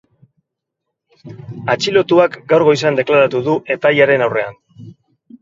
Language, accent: Basque, Mendebalekoa (Araba, Bizkaia, Gipuzkoako mendebaleko herri batzuk)